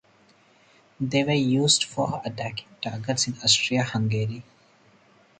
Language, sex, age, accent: English, male, 30-39, India and South Asia (India, Pakistan, Sri Lanka); Singaporean English